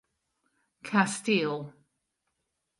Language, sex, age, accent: English, female, 50-59, Welsh English